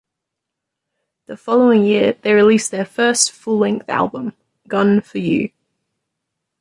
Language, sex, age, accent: English, female, 19-29, Australian English